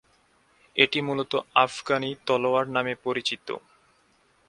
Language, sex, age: Bengali, male, 19-29